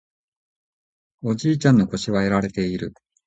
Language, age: Japanese, 50-59